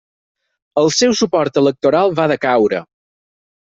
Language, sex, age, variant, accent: Catalan, male, 30-39, Balear, mallorquí